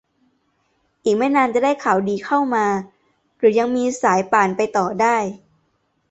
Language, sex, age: Thai, female, 19-29